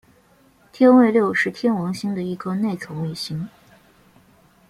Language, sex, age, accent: Chinese, female, 19-29, 出生地：黑龙江省